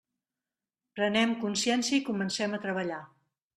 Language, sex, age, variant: Catalan, female, 40-49, Central